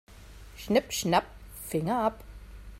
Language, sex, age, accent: German, female, 19-29, Deutschland Deutsch